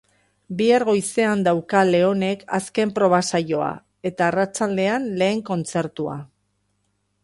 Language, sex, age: Basque, female, 50-59